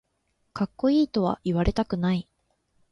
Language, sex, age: Japanese, female, 19-29